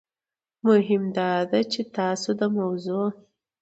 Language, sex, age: Pashto, female, 30-39